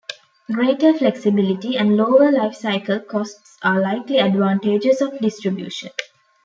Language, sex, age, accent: English, female, 19-29, India and South Asia (India, Pakistan, Sri Lanka)